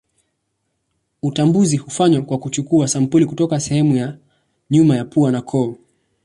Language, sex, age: Swahili, male, 19-29